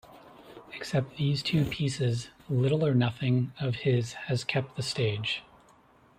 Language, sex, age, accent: English, male, 30-39, United States English